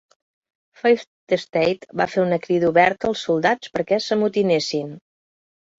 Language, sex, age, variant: Catalan, female, 50-59, Central